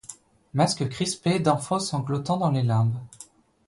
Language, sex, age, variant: French, female, 19-29, Français de métropole